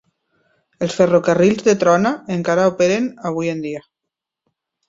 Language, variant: Catalan, Nord-Occidental